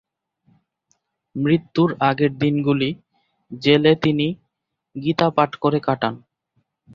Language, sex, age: Bengali, male, 19-29